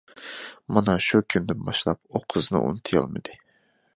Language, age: Uyghur, 19-29